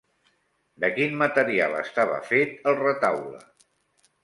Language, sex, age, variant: Catalan, male, 60-69, Central